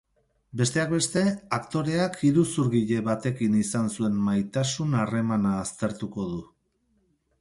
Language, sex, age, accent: Basque, male, 40-49, Mendebalekoa (Araba, Bizkaia, Gipuzkoako mendebaleko herri batzuk)